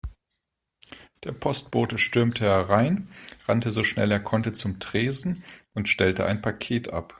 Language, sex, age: German, male, 40-49